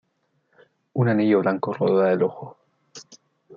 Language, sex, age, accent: Spanish, male, 19-29, Chileno: Chile, Cuyo